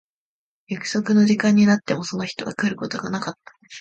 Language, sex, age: Japanese, female, under 19